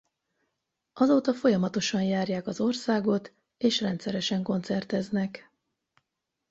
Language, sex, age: Hungarian, female, 50-59